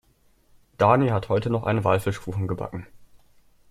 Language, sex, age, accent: German, male, under 19, Deutschland Deutsch